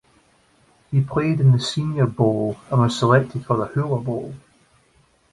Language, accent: English, Scottish English